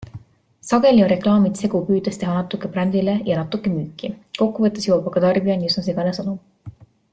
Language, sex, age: Estonian, female, 19-29